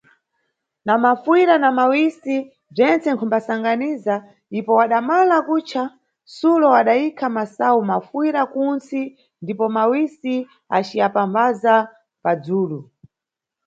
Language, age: Nyungwe, 30-39